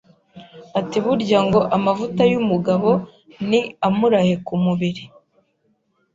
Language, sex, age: Kinyarwanda, female, 19-29